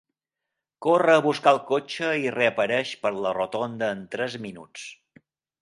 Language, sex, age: Catalan, male, 50-59